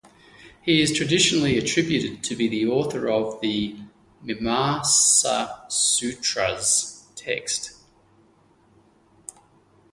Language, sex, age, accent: English, male, 40-49, Australian English